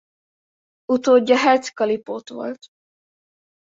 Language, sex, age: Hungarian, female, under 19